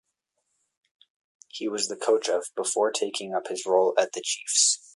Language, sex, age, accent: English, male, under 19, United States English